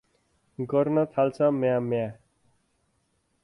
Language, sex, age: Nepali, male, 30-39